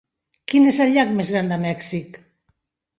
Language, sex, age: Catalan, female, 60-69